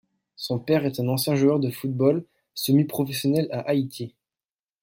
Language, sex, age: French, male, 19-29